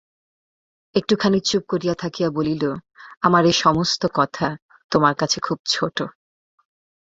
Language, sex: Bengali, female